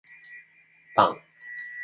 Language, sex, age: Japanese, male, 30-39